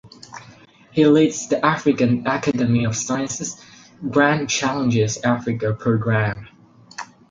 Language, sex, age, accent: English, male, under 19, United States English